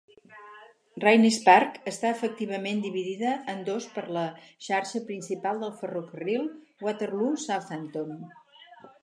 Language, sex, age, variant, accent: Catalan, female, 60-69, Central, Català central